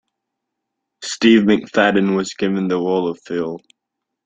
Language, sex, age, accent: English, male, under 19, United States English